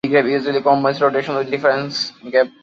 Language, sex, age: English, male, 19-29